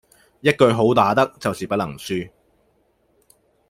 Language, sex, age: Cantonese, male, 30-39